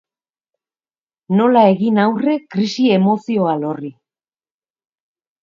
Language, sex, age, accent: Basque, female, 50-59, Mendebalekoa (Araba, Bizkaia, Gipuzkoako mendebaleko herri batzuk)